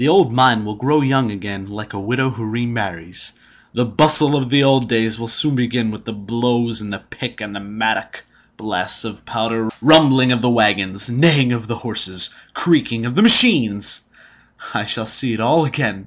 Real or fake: real